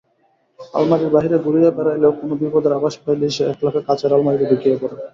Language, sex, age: Bengali, male, 19-29